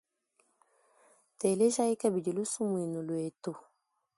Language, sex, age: Luba-Lulua, female, 19-29